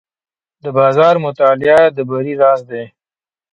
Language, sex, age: Pashto, male, 30-39